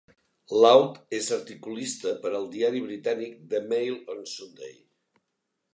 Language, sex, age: Catalan, male, 60-69